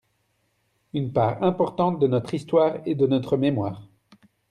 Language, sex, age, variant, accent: French, male, 30-39, Français d'Europe, Français de Belgique